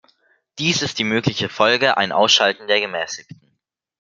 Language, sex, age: German, male, under 19